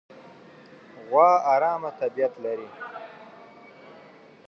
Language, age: Pashto, 30-39